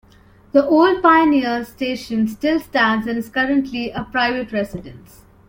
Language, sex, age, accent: English, female, 19-29, India and South Asia (India, Pakistan, Sri Lanka)